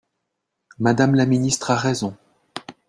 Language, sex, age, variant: French, male, 40-49, Français de métropole